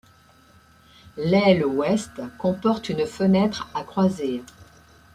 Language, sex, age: French, female, 60-69